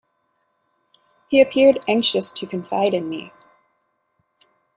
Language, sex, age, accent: English, female, 30-39, United States English